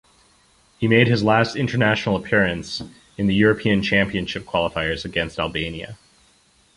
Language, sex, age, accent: English, male, 30-39, United States English